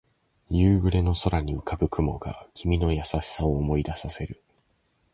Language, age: Japanese, 19-29